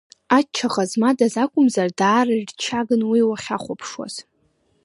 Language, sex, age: Abkhazian, female, 19-29